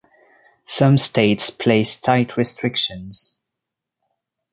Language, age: English, 19-29